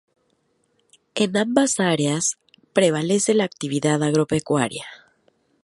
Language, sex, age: Spanish, female, 30-39